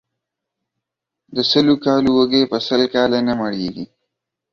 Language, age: Pashto, 19-29